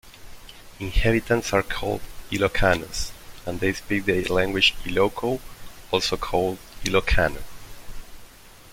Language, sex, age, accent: English, male, 30-39, United States English